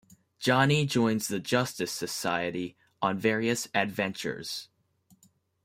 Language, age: English, 19-29